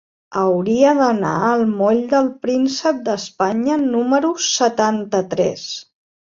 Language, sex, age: Catalan, female, 40-49